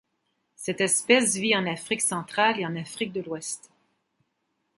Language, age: French, 50-59